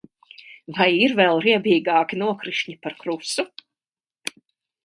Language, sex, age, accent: Latvian, female, 50-59, Rigas